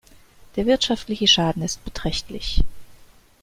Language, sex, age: German, female, 40-49